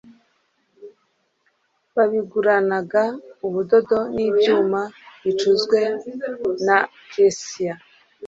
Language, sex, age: Kinyarwanda, female, 19-29